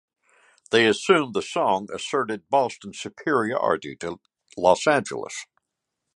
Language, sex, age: English, male, 70-79